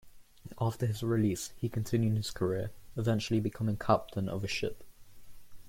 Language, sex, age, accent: English, male, under 19, England English